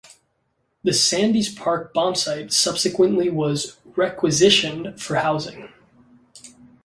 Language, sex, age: English, male, 19-29